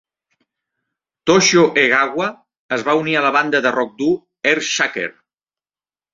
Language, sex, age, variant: Catalan, male, 50-59, Central